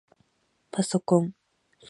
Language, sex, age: Japanese, female, 19-29